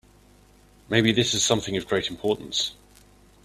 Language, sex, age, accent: English, male, 30-39, England English